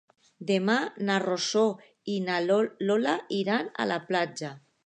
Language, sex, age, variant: Catalan, female, under 19, Alacantí